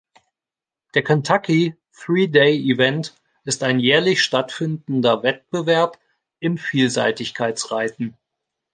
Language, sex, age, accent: German, male, 40-49, Deutschland Deutsch